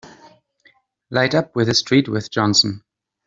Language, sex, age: English, male, 40-49